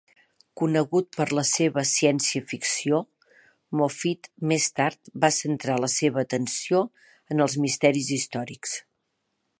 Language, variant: Catalan, Central